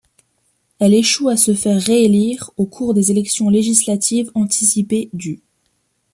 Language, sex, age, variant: French, female, 19-29, Français de métropole